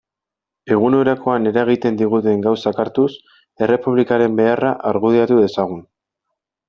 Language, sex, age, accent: Basque, male, 19-29, Erdialdekoa edo Nafarra (Gipuzkoa, Nafarroa)